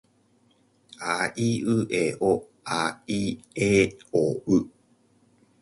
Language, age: Japanese, 30-39